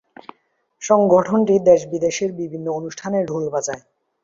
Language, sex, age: Bengali, male, under 19